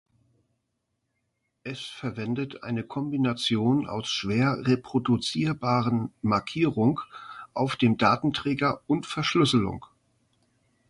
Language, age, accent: German, 50-59, Deutschland Deutsch